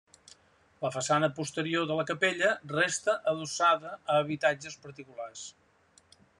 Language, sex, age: Catalan, male, 70-79